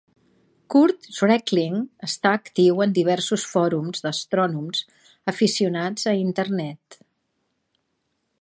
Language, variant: Catalan, Central